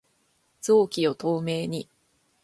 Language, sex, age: Japanese, female, 19-29